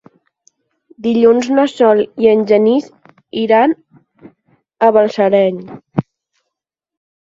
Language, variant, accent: Catalan, Balear, balear